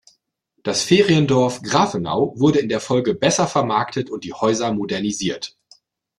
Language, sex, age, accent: German, male, 40-49, Deutschland Deutsch